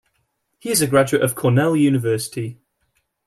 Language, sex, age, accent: English, male, 19-29, England English